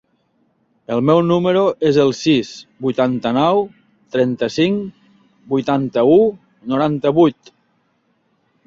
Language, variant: Catalan, Central